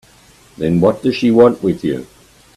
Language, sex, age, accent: English, male, 80-89, Australian English